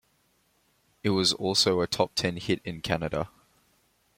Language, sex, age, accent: English, male, 19-29, Australian English